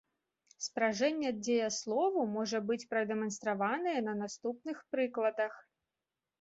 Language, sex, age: Belarusian, female, 19-29